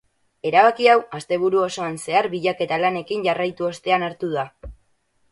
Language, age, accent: Basque, under 19, Batua